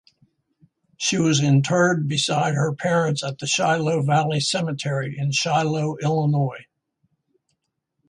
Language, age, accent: English, 60-69, United States English